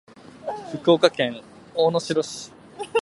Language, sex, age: Japanese, male, 19-29